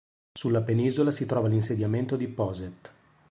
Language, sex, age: Italian, male, 40-49